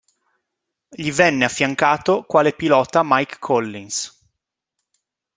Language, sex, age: Italian, male, 30-39